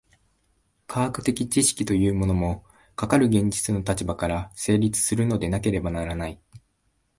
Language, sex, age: Japanese, male, 19-29